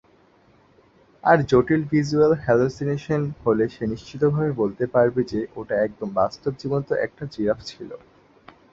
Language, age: Bengali, 19-29